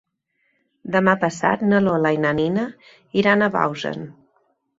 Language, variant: Catalan, Central